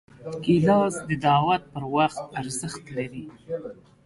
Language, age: Pashto, 30-39